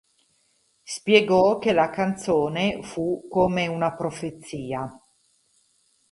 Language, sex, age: Italian, female, 40-49